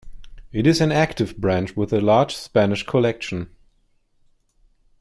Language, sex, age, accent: English, male, 30-39, United States English